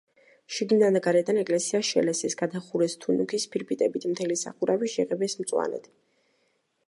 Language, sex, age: Georgian, female, under 19